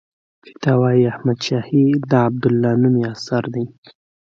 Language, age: Pashto, 19-29